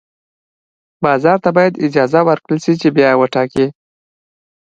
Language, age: Pashto, under 19